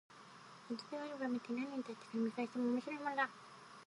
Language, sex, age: Japanese, female, 19-29